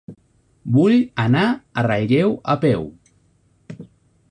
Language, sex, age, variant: Catalan, male, 40-49, Central